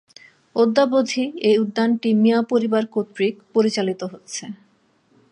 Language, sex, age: Bengali, female, 40-49